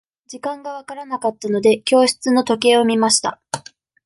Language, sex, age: Japanese, female, 19-29